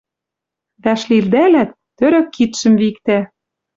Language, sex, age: Western Mari, female, 30-39